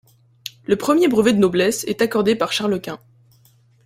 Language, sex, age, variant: French, female, 19-29, Français de métropole